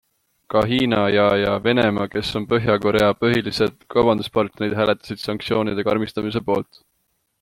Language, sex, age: Estonian, male, 19-29